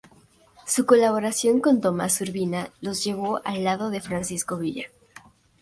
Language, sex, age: Spanish, female, under 19